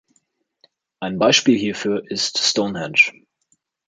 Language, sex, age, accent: German, male, under 19, Deutschland Deutsch